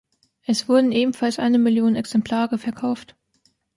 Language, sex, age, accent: German, female, 19-29, Deutschland Deutsch